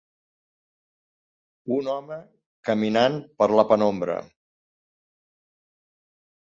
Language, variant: Catalan, Central